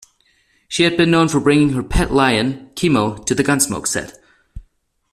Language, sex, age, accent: English, male, under 19, United States English